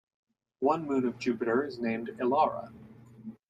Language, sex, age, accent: English, male, 30-39, United States English